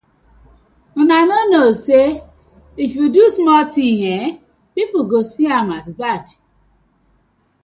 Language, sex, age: Nigerian Pidgin, female, 40-49